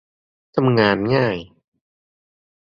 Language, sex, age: Thai, male, 30-39